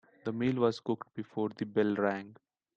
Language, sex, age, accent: English, male, 19-29, India and South Asia (India, Pakistan, Sri Lanka)